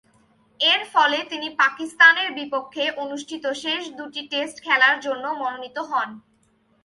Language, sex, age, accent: Bengali, female, 19-29, Bangla